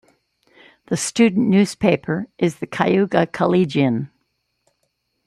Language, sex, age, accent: English, female, 60-69, United States English